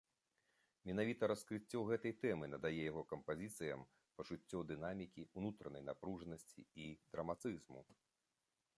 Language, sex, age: Belarusian, male, 50-59